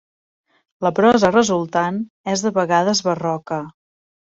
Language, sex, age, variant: Catalan, female, 40-49, Central